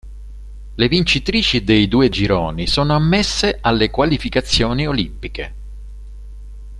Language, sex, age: Italian, male, 60-69